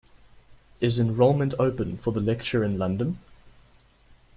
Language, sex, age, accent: English, male, under 19, Southern African (South Africa, Zimbabwe, Namibia)